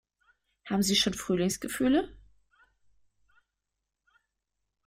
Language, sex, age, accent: German, female, 19-29, Deutschland Deutsch